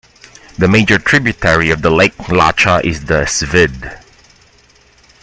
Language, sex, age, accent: English, male, 30-39, Filipino